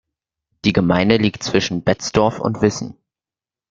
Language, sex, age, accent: German, male, under 19, Deutschland Deutsch